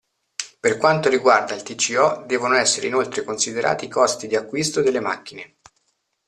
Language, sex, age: Italian, male, 40-49